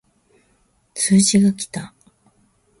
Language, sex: Japanese, female